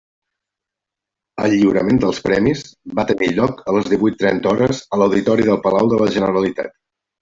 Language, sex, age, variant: Catalan, male, 50-59, Central